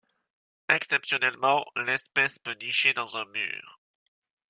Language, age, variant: French, 19-29, Français de métropole